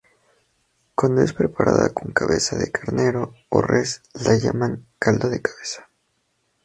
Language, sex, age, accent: Spanish, male, 19-29, México